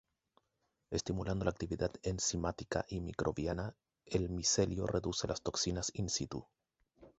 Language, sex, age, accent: Spanish, male, 19-29, Chileno: Chile, Cuyo